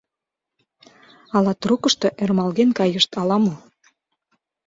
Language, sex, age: Mari, female, 19-29